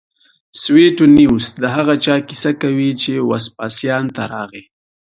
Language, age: Pashto, 19-29